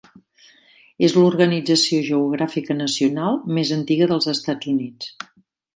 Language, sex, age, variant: Catalan, female, 60-69, Central